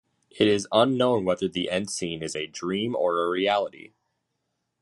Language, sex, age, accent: English, male, under 19, United States English